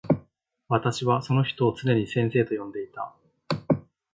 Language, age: Japanese, 19-29